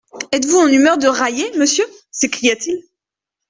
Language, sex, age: French, female, 19-29